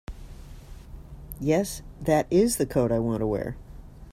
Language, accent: English, United States English